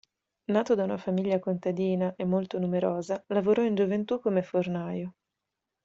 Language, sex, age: Italian, female, 19-29